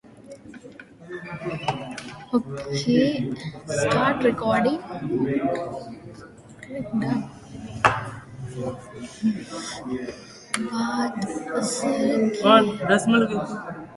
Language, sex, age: English, female, 19-29